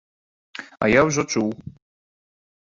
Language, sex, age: Belarusian, male, 19-29